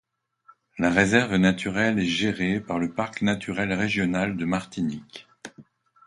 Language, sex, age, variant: French, male, 60-69, Français de métropole